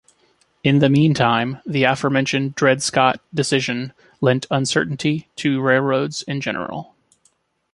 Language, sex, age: English, male, 30-39